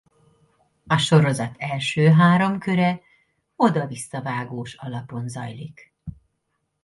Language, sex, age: Hungarian, female, 40-49